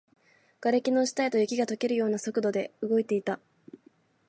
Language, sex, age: Japanese, female, 19-29